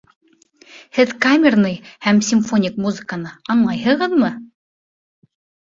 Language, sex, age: Bashkir, female, 30-39